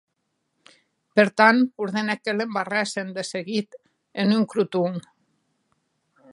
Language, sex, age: Occitan, female, 50-59